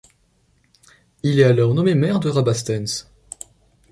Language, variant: French, Français de métropole